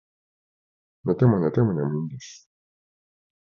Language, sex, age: Japanese, male, 50-59